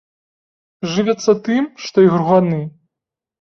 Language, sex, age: Belarusian, male, 19-29